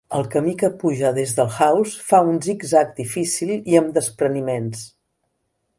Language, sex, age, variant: Catalan, female, 60-69, Central